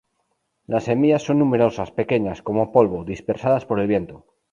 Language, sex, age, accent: Spanish, male, 30-39, España: Norte peninsular (Asturias, Castilla y León, Cantabria, País Vasco, Navarra, Aragón, La Rioja, Guadalajara, Cuenca)